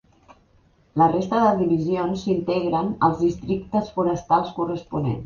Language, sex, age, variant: Catalan, female, 50-59, Central